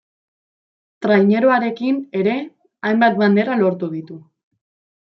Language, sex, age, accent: Basque, female, 19-29, Mendebalekoa (Araba, Bizkaia, Gipuzkoako mendebaleko herri batzuk)